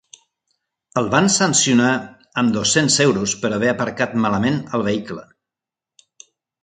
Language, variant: Catalan, Central